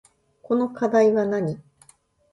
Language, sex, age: Japanese, female, 50-59